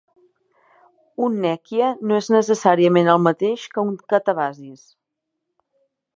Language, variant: Catalan, Nord-Occidental